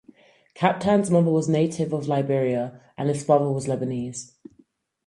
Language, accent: English, England English